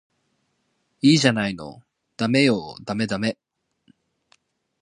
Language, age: Japanese, 19-29